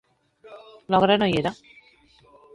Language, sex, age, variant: Catalan, female, 40-49, Central